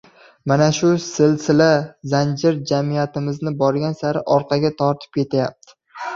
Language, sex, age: Uzbek, male, under 19